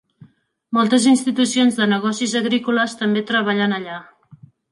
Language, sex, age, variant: Catalan, female, 40-49, Central